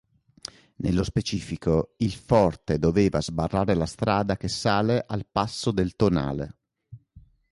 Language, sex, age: Italian, male, 30-39